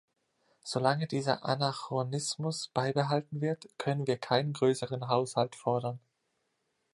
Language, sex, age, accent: German, male, 19-29, Deutschland Deutsch